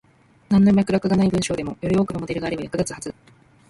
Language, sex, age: Japanese, female, 19-29